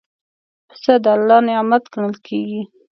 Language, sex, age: Pashto, female, 19-29